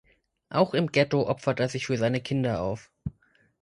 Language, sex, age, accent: German, male, 30-39, Deutschland Deutsch